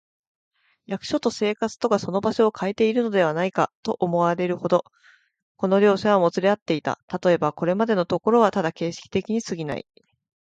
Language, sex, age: Japanese, female, 19-29